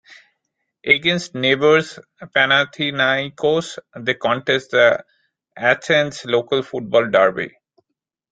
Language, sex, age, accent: English, male, 40-49, India and South Asia (India, Pakistan, Sri Lanka)